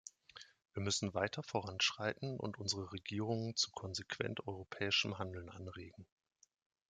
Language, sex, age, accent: German, male, 30-39, Deutschland Deutsch